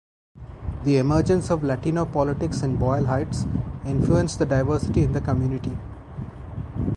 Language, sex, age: English, male, 40-49